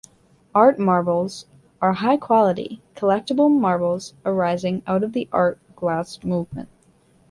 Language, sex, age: English, female, 19-29